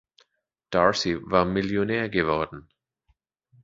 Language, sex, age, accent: German, male, 30-39, Deutschland Deutsch